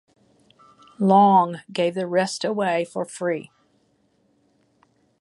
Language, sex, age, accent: English, female, 60-69, United States English